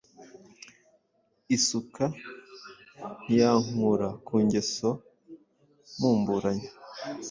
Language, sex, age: Kinyarwanda, male, 19-29